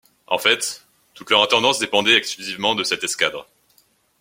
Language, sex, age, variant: French, male, 19-29, Français de métropole